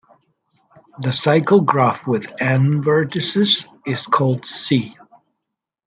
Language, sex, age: English, male, 50-59